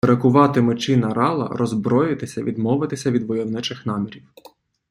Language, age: Ukrainian, 19-29